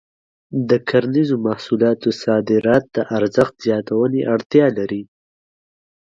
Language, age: Pashto, 19-29